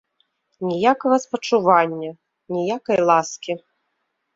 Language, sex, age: Belarusian, female, 30-39